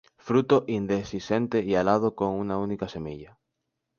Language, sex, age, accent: Spanish, male, 19-29, España: Islas Canarias